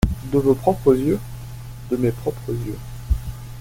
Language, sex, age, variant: French, male, 19-29, Français de métropole